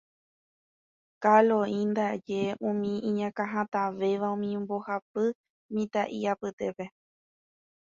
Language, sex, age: Guarani, female, 19-29